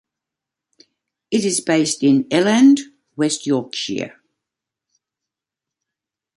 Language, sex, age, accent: English, female, 80-89, Australian English